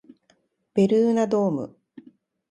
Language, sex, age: Japanese, female, 40-49